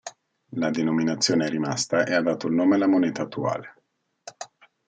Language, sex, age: Italian, male, 40-49